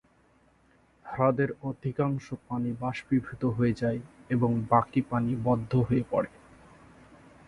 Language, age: Bengali, 30-39